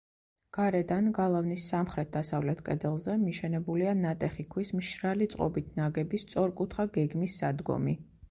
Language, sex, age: Georgian, female, 30-39